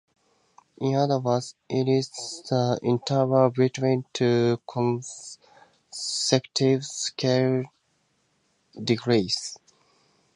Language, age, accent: English, 19-29, United States English